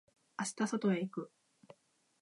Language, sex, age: Japanese, female, under 19